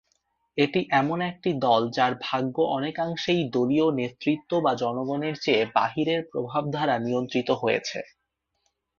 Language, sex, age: Bengali, male, 19-29